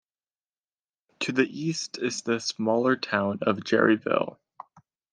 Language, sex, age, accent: English, male, 19-29, United States English